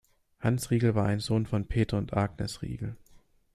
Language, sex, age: German, male, 19-29